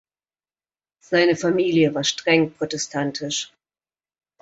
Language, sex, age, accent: German, female, 30-39, Deutschland Deutsch